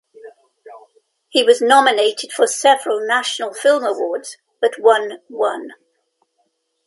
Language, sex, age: English, female, 70-79